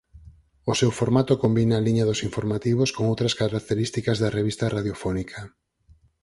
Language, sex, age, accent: Galician, male, 40-49, Normativo (estándar)